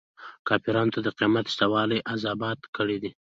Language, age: Pashto, 19-29